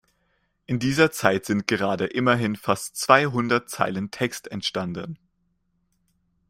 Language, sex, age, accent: German, male, 19-29, Deutschland Deutsch